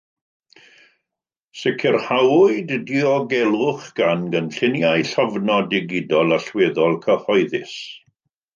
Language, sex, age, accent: Welsh, male, 50-59, Y Deyrnas Unedig Cymraeg